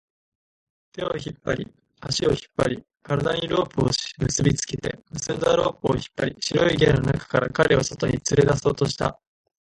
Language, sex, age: Japanese, male, 19-29